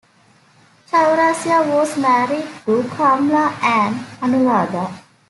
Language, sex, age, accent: English, female, 19-29, United States English